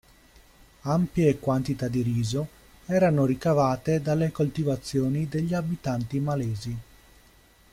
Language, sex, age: Italian, male, 30-39